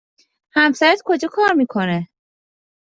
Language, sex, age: Persian, female, 30-39